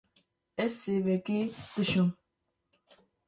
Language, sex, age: Kurdish, male, 40-49